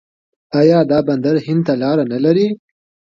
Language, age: Pashto, 19-29